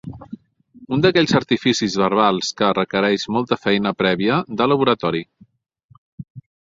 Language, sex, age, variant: Catalan, male, 40-49, Central